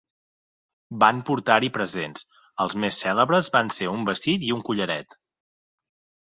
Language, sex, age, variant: Catalan, male, 30-39, Central